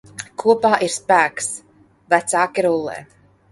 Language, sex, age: Latvian, female, 50-59